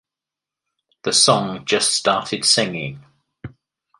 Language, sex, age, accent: English, male, 50-59, England English